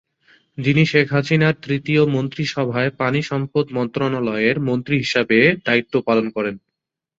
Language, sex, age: Bengali, male, 19-29